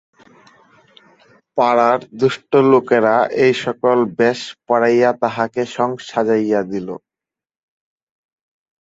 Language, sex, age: Bengali, male, 19-29